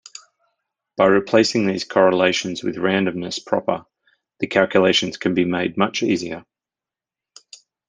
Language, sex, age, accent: English, male, 40-49, Australian English